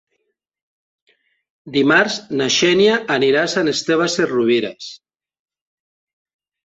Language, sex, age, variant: Catalan, male, 50-59, Central